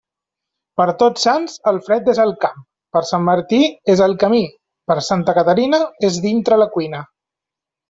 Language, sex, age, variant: Catalan, male, 30-39, Central